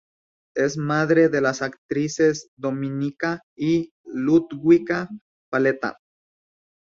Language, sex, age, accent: Spanish, male, 19-29, México